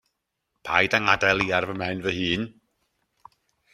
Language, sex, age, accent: Welsh, male, 40-49, Y Deyrnas Unedig Cymraeg